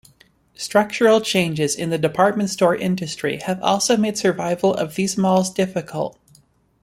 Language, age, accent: English, 19-29, United States English